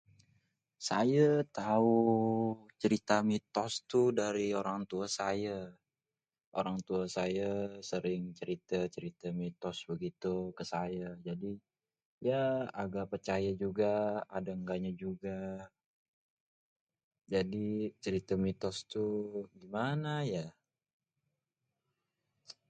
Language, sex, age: Betawi, male, 19-29